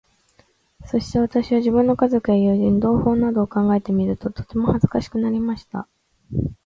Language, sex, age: Japanese, female, 19-29